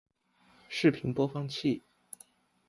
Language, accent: Chinese, 出生地：浙江省